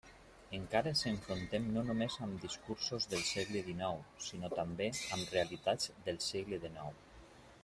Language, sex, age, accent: Catalan, male, 40-49, valencià